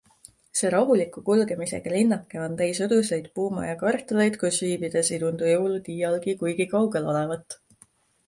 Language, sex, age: Estonian, female, 19-29